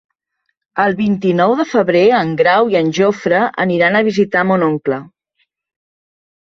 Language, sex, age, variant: Catalan, female, 50-59, Central